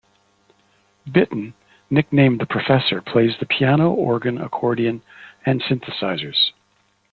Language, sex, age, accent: English, male, 60-69, Canadian English